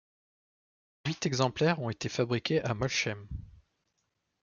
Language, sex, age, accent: French, male, 30-39, Français de l'ouest de la France